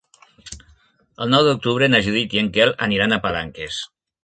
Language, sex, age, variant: Catalan, male, 60-69, Nord-Occidental